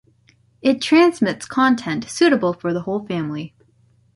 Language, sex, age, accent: English, female, 19-29, Canadian English